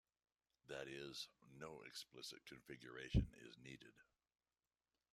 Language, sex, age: English, male, 60-69